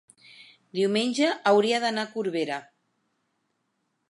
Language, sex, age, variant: Catalan, female, 50-59, Central